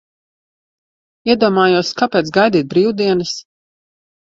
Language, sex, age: Latvian, female, 30-39